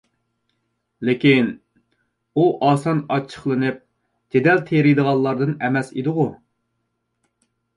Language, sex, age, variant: Uyghur, male, 80-89, ئۇيغۇر تىلى